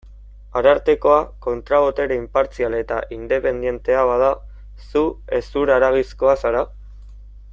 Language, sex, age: Basque, male, 19-29